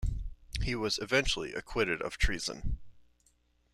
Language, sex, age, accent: English, male, 19-29, United States English